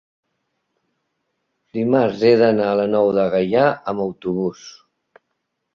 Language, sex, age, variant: Catalan, male, 50-59, Central